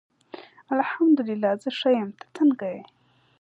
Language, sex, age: Pashto, female, 19-29